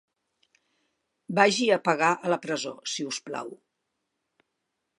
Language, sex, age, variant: Catalan, female, 60-69, Central